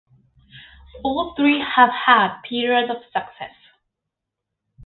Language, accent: English, England English